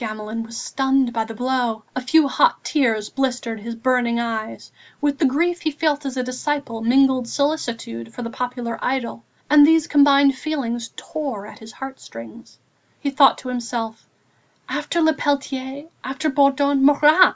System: none